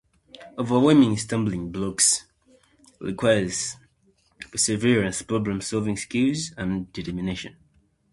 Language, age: English, 19-29